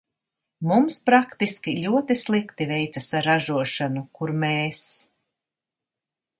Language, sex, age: Latvian, female, 60-69